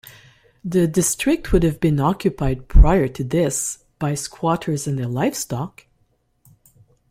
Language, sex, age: English, female, 50-59